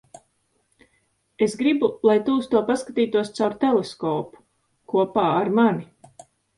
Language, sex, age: Latvian, female, 40-49